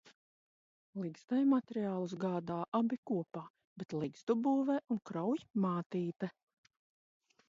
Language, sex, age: Latvian, female, 40-49